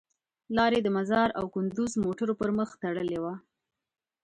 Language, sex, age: Pashto, female, 19-29